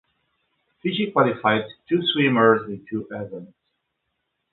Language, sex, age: English, male, 50-59